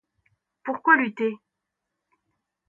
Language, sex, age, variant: French, female, 19-29, Français de métropole